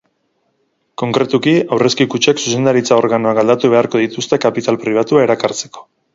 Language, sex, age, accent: Basque, male, 30-39, Erdialdekoa edo Nafarra (Gipuzkoa, Nafarroa)